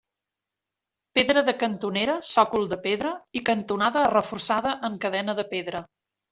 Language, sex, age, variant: Catalan, female, 40-49, Central